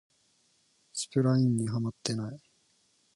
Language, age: Japanese, 19-29